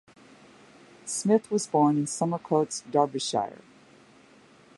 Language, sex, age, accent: English, female, 60-69, United States English